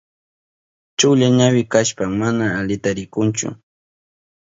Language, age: Southern Pastaza Quechua, 30-39